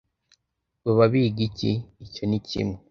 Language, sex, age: Kinyarwanda, male, under 19